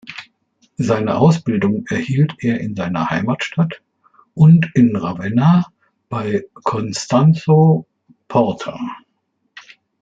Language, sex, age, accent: German, male, 60-69, Deutschland Deutsch